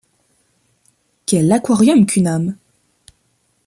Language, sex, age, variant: French, female, 19-29, Français de métropole